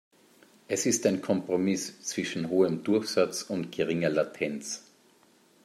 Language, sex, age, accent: German, male, 40-49, Österreichisches Deutsch